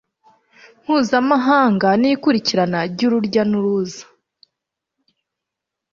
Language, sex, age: Kinyarwanda, female, 19-29